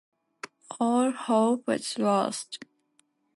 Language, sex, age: English, female, 19-29